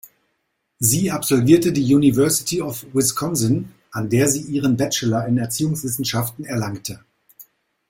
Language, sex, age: German, male, 40-49